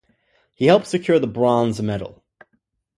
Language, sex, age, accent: English, male, 19-29, United States English